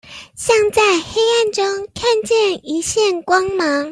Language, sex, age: Chinese, female, 19-29